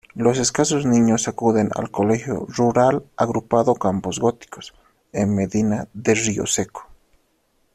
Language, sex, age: Spanish, male, 19-29